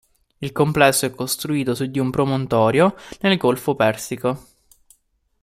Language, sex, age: Italian, male, 19-29